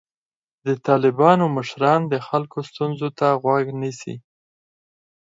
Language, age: Pashto, 30-39